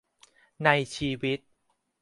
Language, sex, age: Thai, male, 30-39